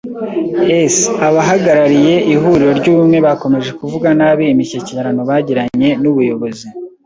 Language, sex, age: Kinyarwanda, male, 19-29